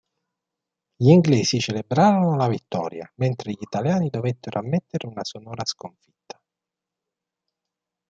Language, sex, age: Italian, male, 40-49